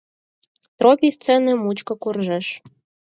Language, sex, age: Mari, female, under 19